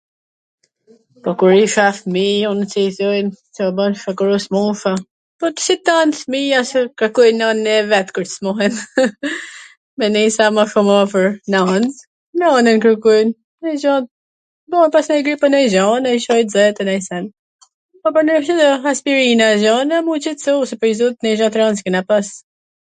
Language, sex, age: Gheg Albanian, female, 40-49